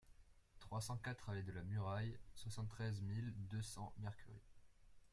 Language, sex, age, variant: French, male, 19-29, Français de métropole